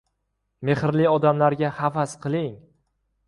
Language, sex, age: Uzbek, male, 19-29